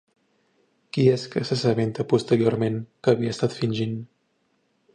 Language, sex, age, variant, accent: Catalan, male, 19-29, Central, central